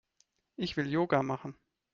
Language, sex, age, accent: German, male, 30-39, Deutschland Deutsch